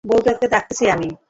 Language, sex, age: Bengali, female, 50-59